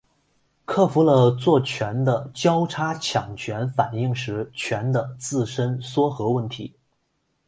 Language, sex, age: Chinese, male, 19-29